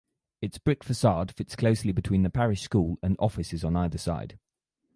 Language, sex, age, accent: English, male, 19-29, England English